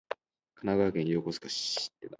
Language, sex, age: Japanese, male, under 19